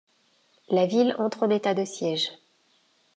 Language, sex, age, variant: French, female, 50-59, Français de métropole